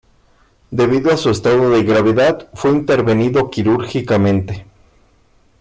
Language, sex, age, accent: Spanish, male, 40-49, México